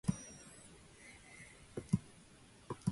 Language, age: English, 19-29